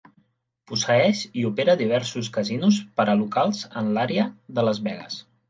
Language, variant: Catalan, Central